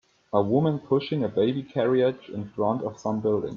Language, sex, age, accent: English, male, 19-29, United States English